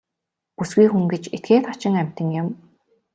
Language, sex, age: Mongolian, female, 19-29